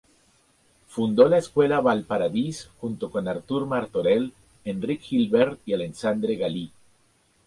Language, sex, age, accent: Spanish, male, 40-49, Andino-Pacífico: Colombia, Perú, Ecuador, oeste de Bolivia y Venezuela andina